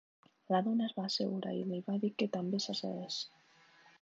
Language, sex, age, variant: Catalan, female, 19-29, Central